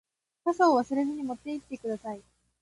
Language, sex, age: Japanese, female, 19-29